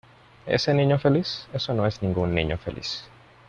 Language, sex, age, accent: Spanish, male, 30-39, Caribe: Cuba, Venezuela, Puerto Rico, República Dominicana, Panamá, Colombia caribeña, México caribeño, Costa del golfo de México